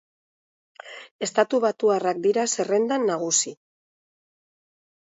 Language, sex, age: Basque, female, 50-59